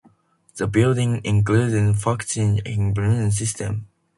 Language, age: English, under 19